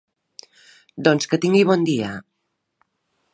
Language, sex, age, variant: Catalan, female, 50-59, Nord-Occidental